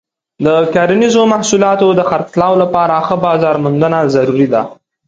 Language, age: Pashto, 19-29